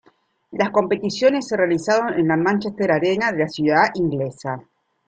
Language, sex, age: Spanish, female, 50-59